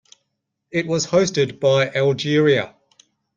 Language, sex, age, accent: English, male, 40-49, Australian English